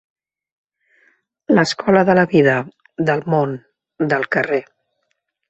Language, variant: Catalan, Central